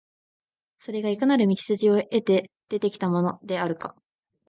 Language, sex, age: Japanese, female, under 19